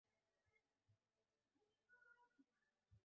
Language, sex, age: Bengali, female, 19-29